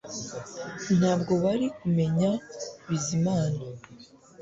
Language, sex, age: Kinyarwanda, female, under 19